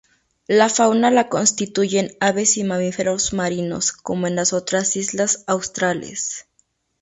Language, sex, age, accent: Spanish, female, 19-29, México